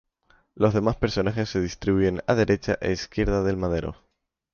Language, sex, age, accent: Spanish, male, 19-29, España: Centro-Sur peninsular (Madrid, Toledo, Castilla-La Mancha); España: Islas Canarias